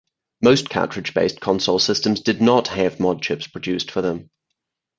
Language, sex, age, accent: English, male, 30-39, England English; New Zealand English